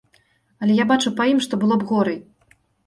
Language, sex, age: Belarusian, female, 30-39